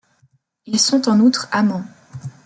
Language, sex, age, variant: French, female, 19-29, Français de métropole